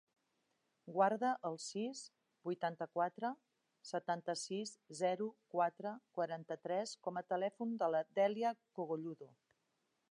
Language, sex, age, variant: Catalan, female, 60-69, Central